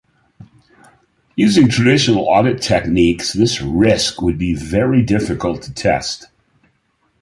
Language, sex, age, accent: English, male, 70-79, United States English